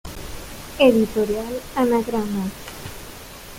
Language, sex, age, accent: Spanish, female, 30-39, Caribe: Cuba, Venezuela, Puerto Rico, República Dominicana, Panamá, Colombia caribeña, México caribeño, Costa del golfo de México